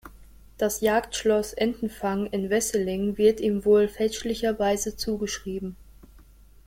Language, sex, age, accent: German, female, 19-29, Deutschland Deutsch